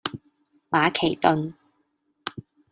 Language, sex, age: Cantonese, female, 19-29